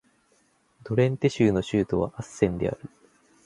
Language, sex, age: Japanese, male, 19-29